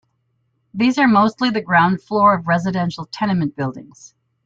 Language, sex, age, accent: English, female, 60-69, United States English